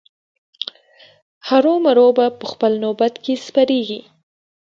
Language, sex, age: Pashto, female, 19-29